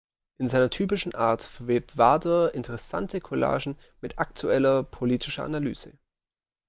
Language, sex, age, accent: German, male, 19-29, Deutschland Deutsch